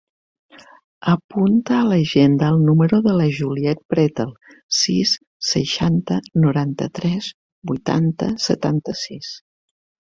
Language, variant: Catalan, Septentrional